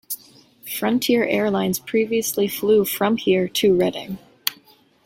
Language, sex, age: English, female, 19-29